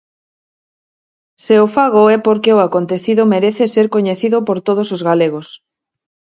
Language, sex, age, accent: Galician, female, 30-39, Normativo (estándar)